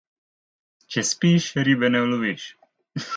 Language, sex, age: Slovenian, male, 19-29